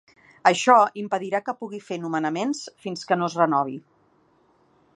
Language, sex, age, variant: Catalan, female, 40-49, Central